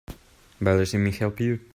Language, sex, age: English, male, under 19